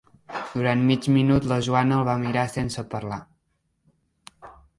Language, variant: Catalan, Central